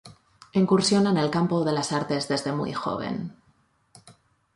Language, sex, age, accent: Spanish, female, 40-49, España: Norte peninsular (Asturias, Castilla y León, Cantabria, País Vasco, Navarra, Aragón, La Rioja, Guadalajara, Cuenca)